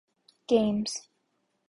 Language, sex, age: English, female, under 19